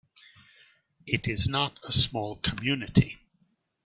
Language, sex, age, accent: English, male, 60-69, United States English